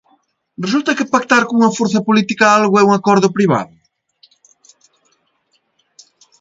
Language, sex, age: Galician, male, 40-49